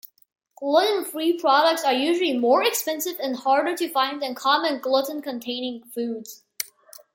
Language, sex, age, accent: English, male, under 19, United States English